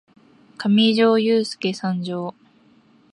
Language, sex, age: Japanese, female, 19-29